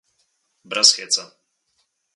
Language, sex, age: Slovenian, male, 19-29